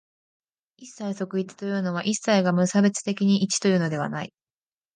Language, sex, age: Japanese, female, under 19